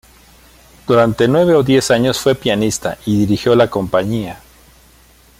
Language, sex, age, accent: Spanish, male, 40-49, México